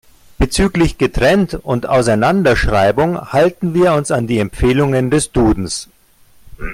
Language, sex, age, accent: German, male, 50-59, Deutschland Deutsch